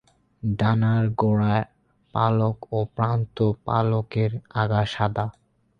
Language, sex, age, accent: Bengali, male, 19-29, Bengali; Bangla